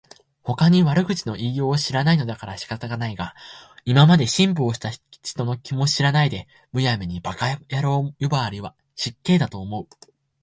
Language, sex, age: Japanese, male, 19-29